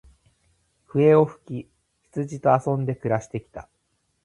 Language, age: Japanese, 30-39